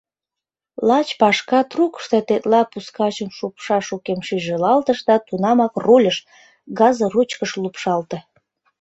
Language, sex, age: Mari, female, 40-49